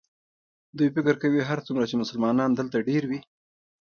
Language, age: Pashto, 30-39